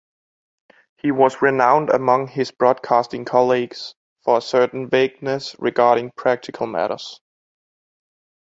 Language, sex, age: English, male, 19-29